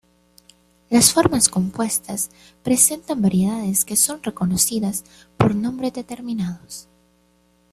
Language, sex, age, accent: Spanish, female, 19-29, América central